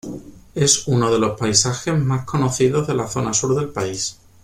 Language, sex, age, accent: Spanish, male, 19-29, España: Sur peninsular (Andalucia, Extremadura, Murcia)